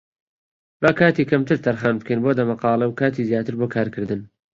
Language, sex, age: Central Kurdish, male, 30-39